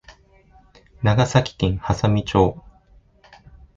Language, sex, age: Japanese, male, 19-29